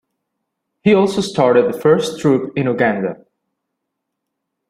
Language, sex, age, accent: English, male, 30-39, United States English